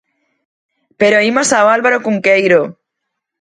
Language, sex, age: Galician, female, 40-49